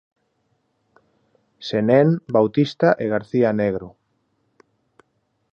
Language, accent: Galician, Oriental (común en zona oriental)